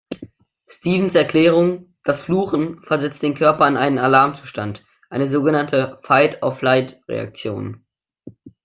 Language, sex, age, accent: German, male, under 19, Deutschland Deutsch